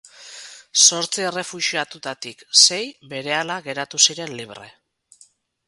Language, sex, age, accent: Basque, female, 40-49, Mendebalekoa (Araba, Bizkaia, Gipuzkoako mendebaleko herri batzuk)